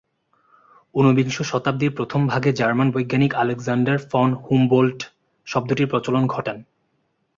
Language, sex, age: Bengali, male, 19-29